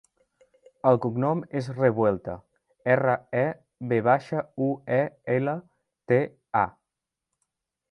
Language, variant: Catalan, Central